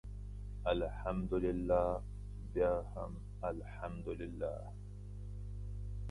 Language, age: Pashto, 40-49